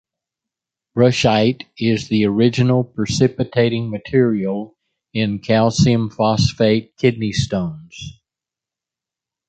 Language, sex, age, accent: English, male, 70-79, United States English